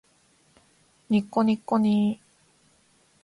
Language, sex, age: Japanese, female, 19-29